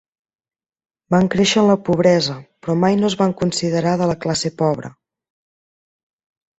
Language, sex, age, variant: Catalan, female, 30-39, Central